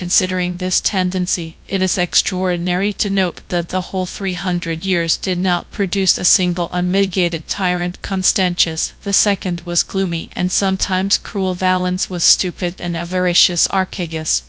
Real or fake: fake